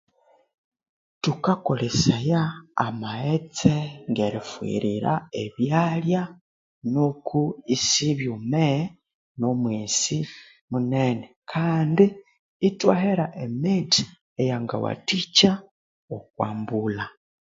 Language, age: Konzo, 19-29